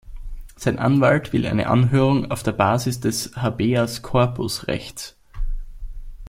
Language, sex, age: German, male, under 19